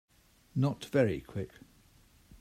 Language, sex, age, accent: English, male, 50-59, England English